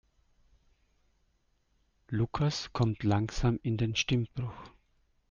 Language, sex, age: German, male, 50-59